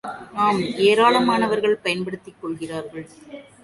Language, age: Tamil, 40-49